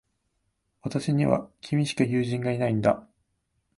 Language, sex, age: Japanese, male, 19-29